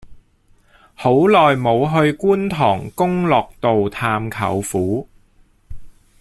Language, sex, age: Cantonese, male, 40-49